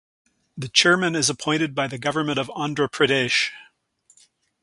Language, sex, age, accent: English, male, 50-59, Canadian English